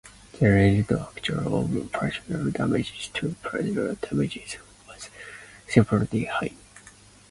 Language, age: English, 19-29